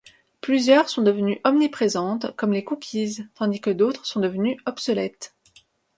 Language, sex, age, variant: French, female, 19-29, Français de métropole